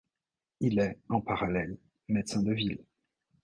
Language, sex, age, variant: French, male, 50-59, Français de métropole